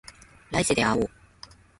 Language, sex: Japanese, female